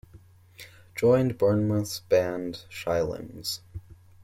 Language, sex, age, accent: English, male, 19-29, United States English